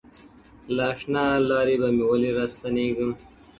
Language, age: Pashto, 19-29